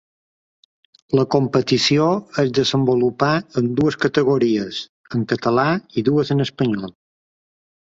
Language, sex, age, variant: Catalan, male, 50-59, Balear